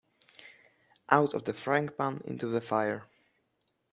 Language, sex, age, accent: English, male, under 19, United States English